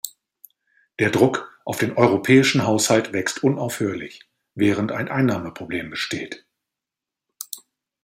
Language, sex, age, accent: German, male, 50-59, Deutschland Deutsch